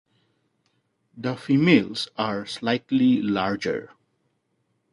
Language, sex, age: English, male, 50-59